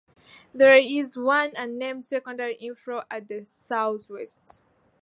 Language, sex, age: English, female, 19-29